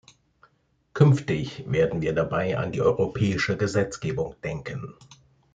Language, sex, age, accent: German, male, 40-49, Deutschland Deutsch